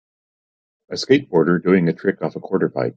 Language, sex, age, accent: English, male, 30-39, United States English